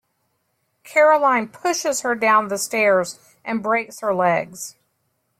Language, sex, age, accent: English, female, 50-59, United States English